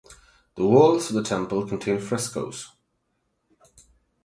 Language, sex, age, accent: English, male, 19-29, United States English; England English